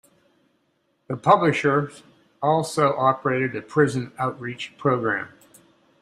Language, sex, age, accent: English, male, 70-79, United States English